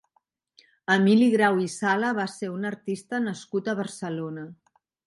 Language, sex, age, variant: Catalan, female, 60-69, Central